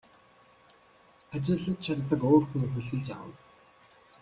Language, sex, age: Mongolian, male, 19-29